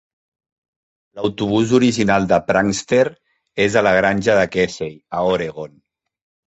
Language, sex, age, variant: Catalan, male, 40-49, Central